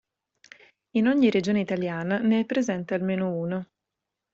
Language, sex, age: Italian, female, 19-29